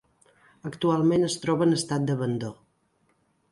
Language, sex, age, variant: Catalan, female, 40-49, Central